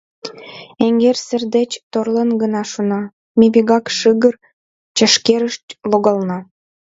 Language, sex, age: Mari, female, 19-29